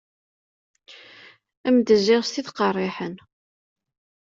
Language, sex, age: Kabyle, female, 19-29